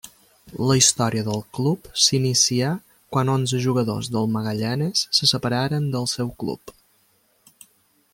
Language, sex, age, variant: Catalan, male, 19-29, Balear